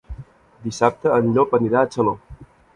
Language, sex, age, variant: Catalan, male, 19-29, Central